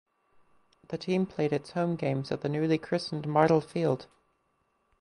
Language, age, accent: English, 19-29, United States English